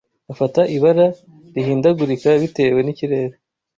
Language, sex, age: Kinyarwanda, male, 19-29